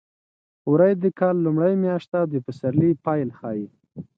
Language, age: Pashto, 30-39